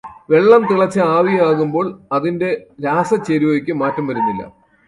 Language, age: Malayalam, 60-69